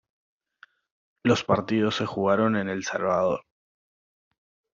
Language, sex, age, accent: Spanish, male, 19-29, Rioplatense: Argentina, Uruguay, este de Bolivia, Paraguay